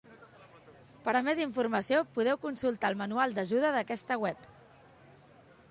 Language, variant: Catalan, Central